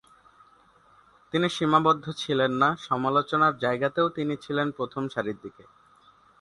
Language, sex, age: Bengali, male, 19-29